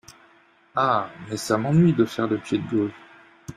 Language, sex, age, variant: French, male, 50-59, Français de métropole